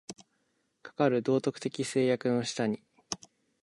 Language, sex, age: Japanese, male, 19-29